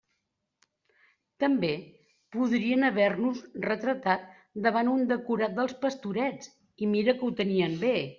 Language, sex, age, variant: Catalan, female, 60-69, Central